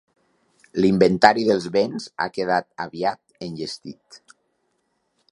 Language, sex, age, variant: Catalan, male, 40-49, Nord-Occidental